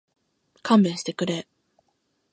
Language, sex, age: Japanese, female, 19-29